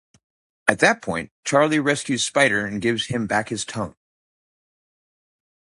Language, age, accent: English, 40-49, United States English